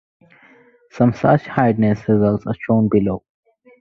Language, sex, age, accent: English, male, 19-29, India and South Asia (India, Pakistan, Sri Lanka)